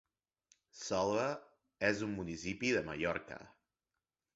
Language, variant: Catalan, Balear